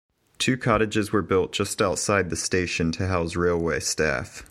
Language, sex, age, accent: English, male, 19-29, United States English